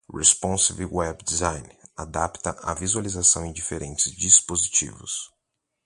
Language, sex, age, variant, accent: Portuguese, male, 19-29, Portuguese (Brasil), Paulista